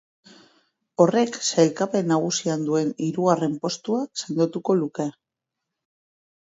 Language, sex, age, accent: Basque, female, 40-49, Mendebalekoa (Araba, Bizkaia, Gipuzkoako mendebaleko herri batzuk)